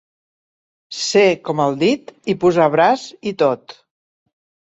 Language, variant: Catalan, Central